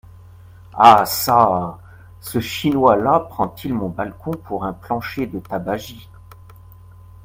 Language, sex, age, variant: French, male, 40-49, Français de métropole